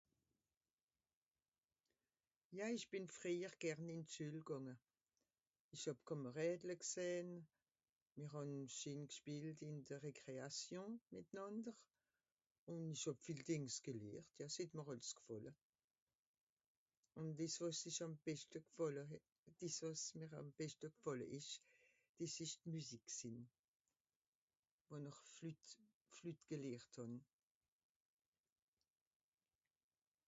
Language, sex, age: Swiss German, female, 60-69